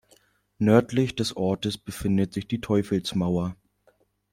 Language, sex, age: German, male, 19-29